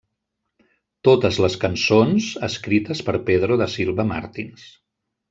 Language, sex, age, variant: Catalan, male, 50-59, Central